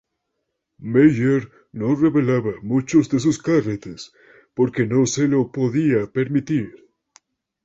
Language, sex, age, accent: Spanish, male, 19-29, Andino-Pacífico: Colombia, Perú, Ecuador, oeste de Bolivia y Venezuela andina